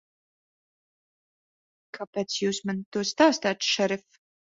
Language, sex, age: Latvian, female, 30-39